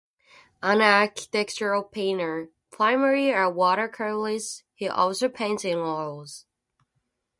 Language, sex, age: English, female, 19-29